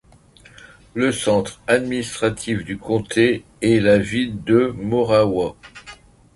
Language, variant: French, Français de métropole